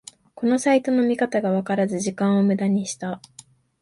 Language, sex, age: Japanese, female, 19-29